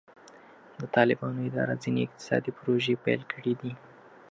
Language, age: Pashto, 19-29